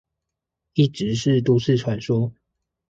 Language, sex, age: Chinese, male, 19-29